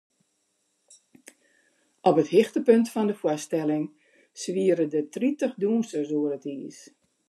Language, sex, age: Western Frisian, female, 60-69